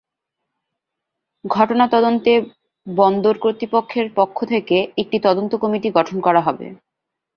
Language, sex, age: Bengali, female, 19-29